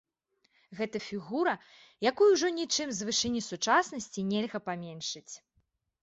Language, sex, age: Belarusian, female, 30-39